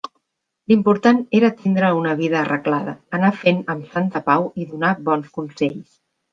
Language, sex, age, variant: Catalan, female, 40-49, Central